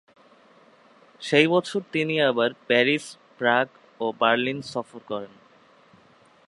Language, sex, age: Bengali, male, 19-29